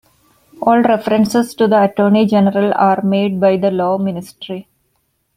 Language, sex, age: English, female, 40-49